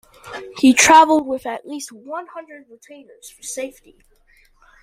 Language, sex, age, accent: English, male, under 19, United States English